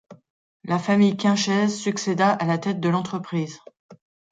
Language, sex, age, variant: French, female, 40-49, Français de métropole